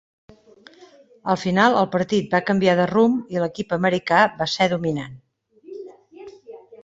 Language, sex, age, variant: Catalan, female, 40-49, Central